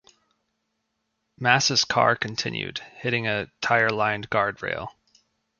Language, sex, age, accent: English, male, 30-39, United States English